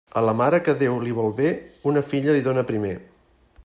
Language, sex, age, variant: Catalan, male, 50-59, Central